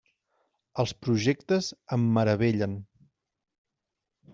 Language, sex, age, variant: Catalan, male, 30-39, Central